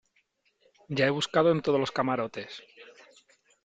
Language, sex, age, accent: Spanish, male, 40-49, España: Sur peninsular (Andalucia, Extremadura, Murcia)